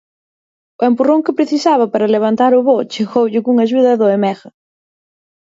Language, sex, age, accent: Galician, female, 30-39, Central (gheada)